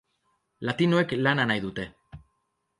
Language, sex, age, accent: Basque, male, 30-39, Erdialdekoa edo Nafarra (Gipuzkoa, Nafarroa)